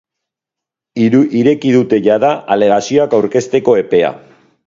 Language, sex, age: Basque, male, 40-49